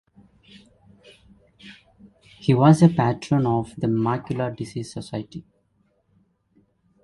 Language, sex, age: English, male, 19-29